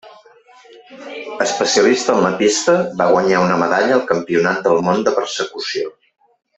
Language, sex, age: Catalan, male, 50-59